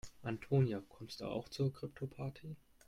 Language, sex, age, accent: German, male, under 19, Deutschland Deutsch